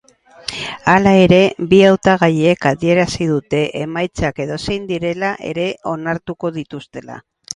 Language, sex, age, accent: Basque, female, 60-69, Erdialdekoa edo Nafarra (Gipuzkoa, Nafarroa)